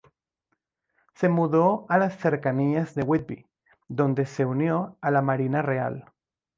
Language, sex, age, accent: Spanish, male, 30-39, Caribe: Cuba, Venezuela, Puerto Rico, República Dominicana, Panamá, Colombia caribeña, México caribeño, Costa del golfo de México